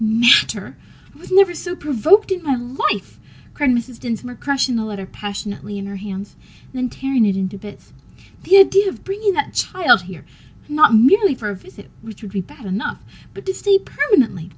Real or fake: real